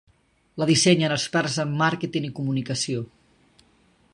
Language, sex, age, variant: Catalan, male, 19-29, Nord-Occidental